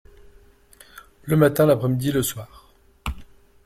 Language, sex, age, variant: French, male, 30-39, Français de métropole